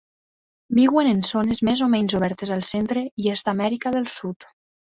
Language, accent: Catalan, valencià